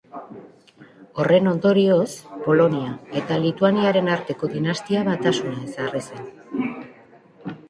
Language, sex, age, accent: Basque, female, 19-29, Mendebalekoa (Araba, Bizkaia, Gipuzkoako mendebaleko herri batzuk)